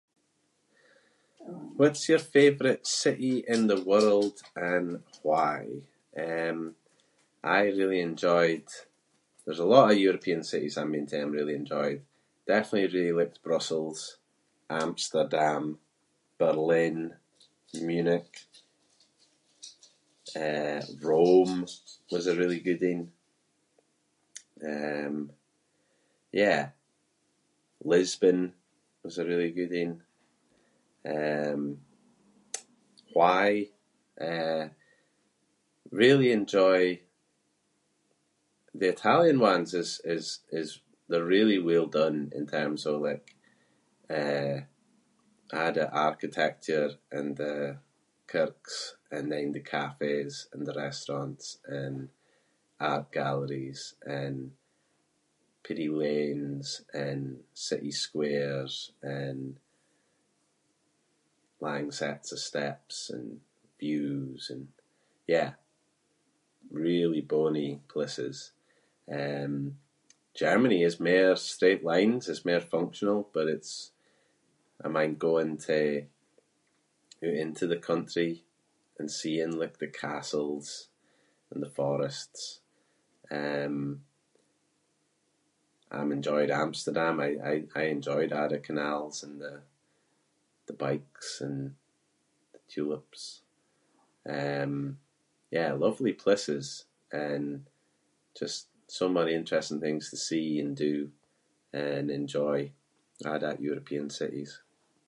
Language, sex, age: Scots, male, 30-39